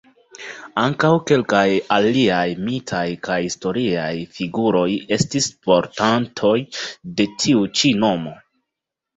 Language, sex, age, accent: Esperanto, male, 19-29, Internacia